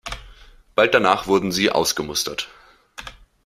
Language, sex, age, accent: German, male, 19-29, Deutschland Deutsch